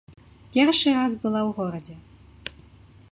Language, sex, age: Belarusian, female, 19-29